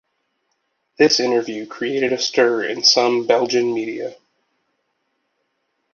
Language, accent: English, United States English